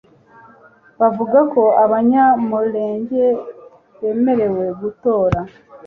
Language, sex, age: Kinyarwanda, female, 40-49